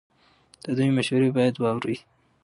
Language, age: Pashto, 19-29